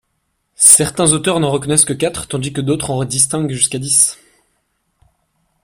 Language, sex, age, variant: French, male, 19-29, Français de métropole